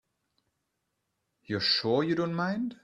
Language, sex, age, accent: English, male, 19-29, England English